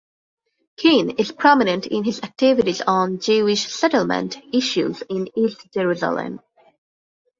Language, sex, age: English, female, 19-29